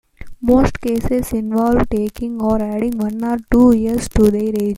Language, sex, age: English, female, under 19